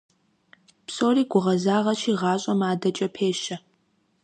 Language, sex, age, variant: Kabardian, female, 19-29, Адыгэбзэ (Къэбэрдей, Кирил, псоми зэдай)